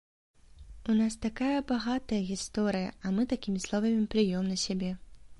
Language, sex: Belarusian, female